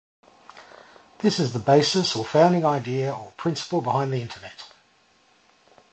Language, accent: English, Australian English